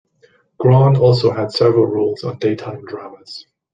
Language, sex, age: English, male, 30-39